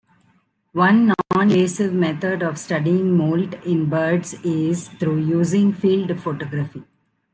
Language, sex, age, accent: English, female, 50-59, India and South Asia (India, Pakistan, Sri Lanka)